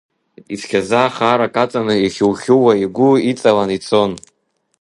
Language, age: Abkhazian, under 19